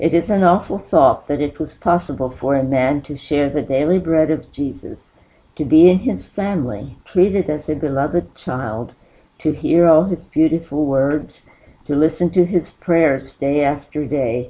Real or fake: real